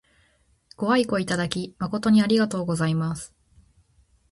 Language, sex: Japanese, female